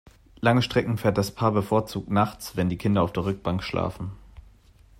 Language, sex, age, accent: German, male, 19-29, Deutschland Deutsch